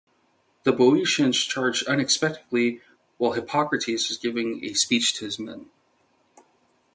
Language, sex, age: English, male, 19-29